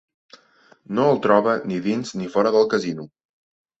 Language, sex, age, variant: Catalan, male, 19-29, Central